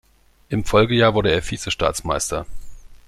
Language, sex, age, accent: German, male, 40-49, Deutschland Deutsch